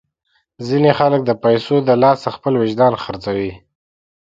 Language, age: Pashto, 19-29